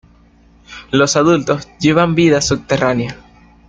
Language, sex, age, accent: Spanish, male, 19-29, Caribe: Cuba, Venezuela, Puerto Rico, República Dominicana, Panamá, Colombia caribeña, México caribeño, Costa del golfo de México